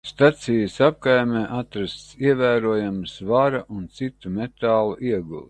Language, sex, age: Latvian, male, 60-69